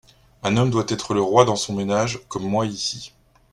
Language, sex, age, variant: French, male, 40-49, Français de métropole